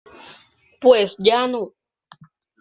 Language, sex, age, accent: Spanish, male, under 19, Caribe: Cuba, Venezuela, Puerto Rico, República Dominicana, Panamá, Colombia caribeña, México caribeño, Costa del golfo de México